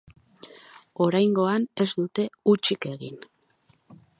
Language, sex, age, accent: Basque, female, 40-49, Mendebalekoa (Araba, Bizkaia, Gipuzkoako mendebaleko herri batzuk)